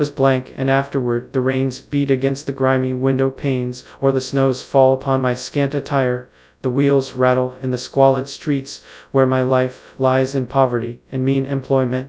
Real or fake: fake